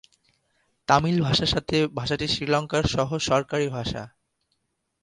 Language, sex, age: Bengali, male, 19-29